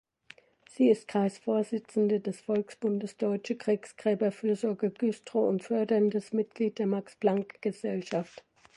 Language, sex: German, female